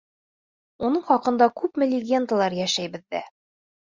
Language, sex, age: Bashkir, female, 30-39